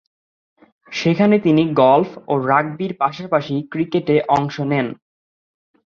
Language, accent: Bengali, Bangladeshi